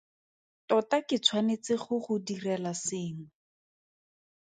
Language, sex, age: Tswana, female, 30-39